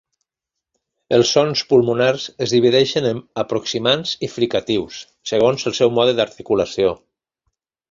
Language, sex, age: Catalan, male, 50-59